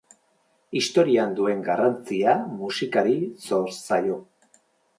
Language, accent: Basque, Mendebalekoa (Araba, Bizkaia, Gipuzkoako mendebaleko herri batzuk)